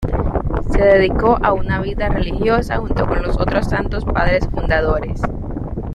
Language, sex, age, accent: Spanish, female, 19-29, Caribe: Cuba, Venezuela, Puerto Rico, República Dominicana, Panamá, Colombia caribeña, México caribeño, Costa del golfo de México